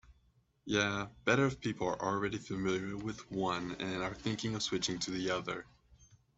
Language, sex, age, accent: English, male, 30-39, United States English